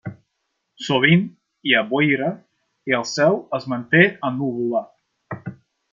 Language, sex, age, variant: Catalan, male, 19-29, Central